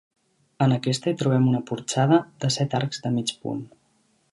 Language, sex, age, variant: Catalan, male, under 19, Central